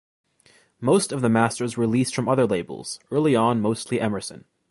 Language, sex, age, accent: English, male, 19-29, United States English